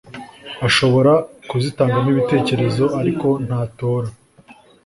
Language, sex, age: Kinyarwanda, male, 19-29